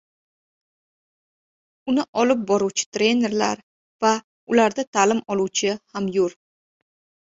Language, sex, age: Uzbek, female, 30-39